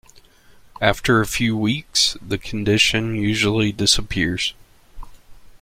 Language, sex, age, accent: English, male, 30-39, United States English